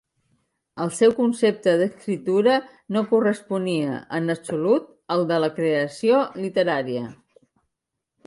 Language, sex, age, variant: Catalan, female, 50-59, Central